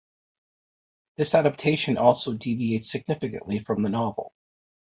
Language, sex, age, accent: English, male, 40-49, Canadian English